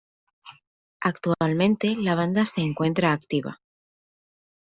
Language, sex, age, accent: Spanish, female, 19-29, España: Sur peninsular (Andalucia, Extremadura, Murcia)